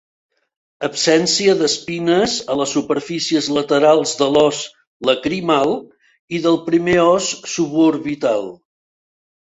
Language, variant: Catalan, Central